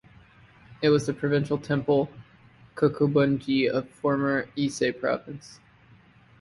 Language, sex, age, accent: English, male, 30-39, United States English